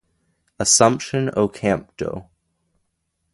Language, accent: English, United States English